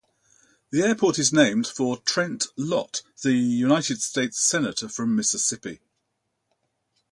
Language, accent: English, England English